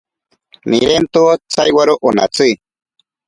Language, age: Ashéninka Perené, 40-49